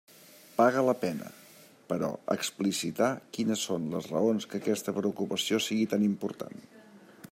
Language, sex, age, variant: Catalan, male, 60-69, Central